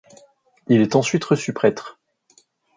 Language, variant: French, Français de métropole